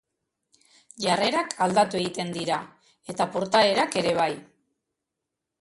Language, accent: Basque, Mendebalekoa (Araba, Bizkaia, Gipuzkoako mendebaleko herri batzuk)